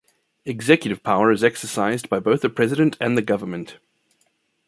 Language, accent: English, Southern African (South Africa, Zimbabwe, Namibia)